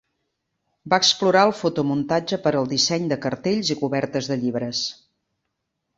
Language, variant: Catalan, Central